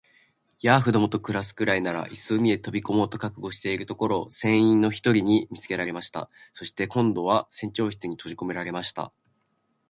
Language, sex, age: Japanese, male, 19-29